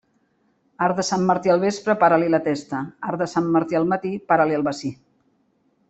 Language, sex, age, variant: Catalan, female, 50-59, Central